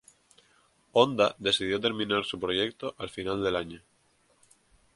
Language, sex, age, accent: Spanish, male, 19-29, España: Islas Canarias